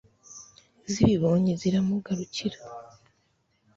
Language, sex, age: Kinyarwanda, female, under 19